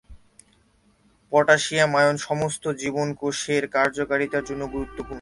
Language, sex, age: Bengali, male, 19-29